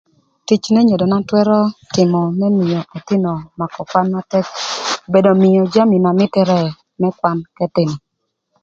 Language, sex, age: Thur, female, 30-39